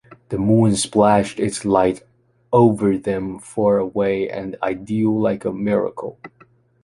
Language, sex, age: English, male, 19-29